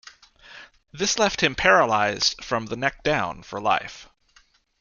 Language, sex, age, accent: English, male, 30-39, Canadian English